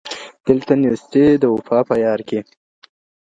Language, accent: Pashto, کندهاری لهجه